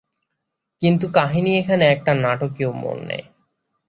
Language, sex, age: Bengali, male, 19-29